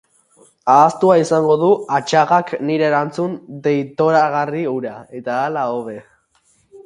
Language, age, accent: Basque, 19-29, Erdialdekoa edo Nafarra (Gipuzkoa, Nafarroa)